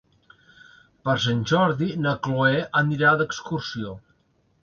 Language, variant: Catalan, Central